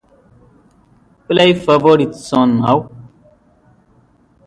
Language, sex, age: English, male, 30-39